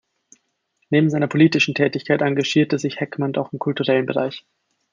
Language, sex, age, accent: German, male, 19-29, Österreichisches Deutsch